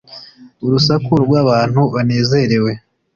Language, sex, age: Kinyarwanda, male, 19-29